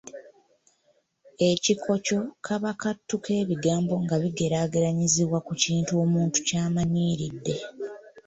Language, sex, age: Ganda, female, 19-29